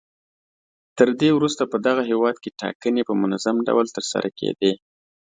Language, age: Pashto, 19-29